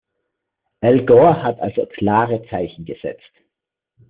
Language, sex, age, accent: German, male, 50-59, Österreichisches Deutsch